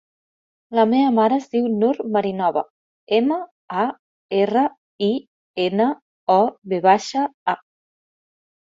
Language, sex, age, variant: Catalan, female, 30-39, Central